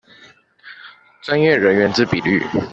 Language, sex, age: Chinese, male, 19-29